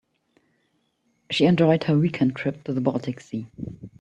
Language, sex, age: English, female, 50-59